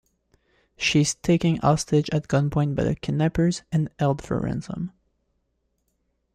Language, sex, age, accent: English, male, 19-29, Canadian English